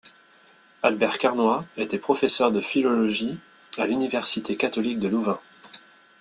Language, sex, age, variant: French, male, 30-39, Français de métropole